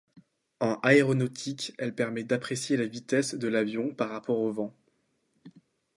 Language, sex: French, male